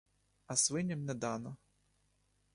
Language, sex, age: Ukrainian, male, 19-29